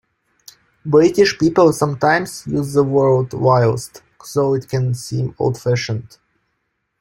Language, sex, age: English, male, 19-29